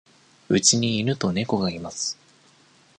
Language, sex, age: Japanese, male, under 19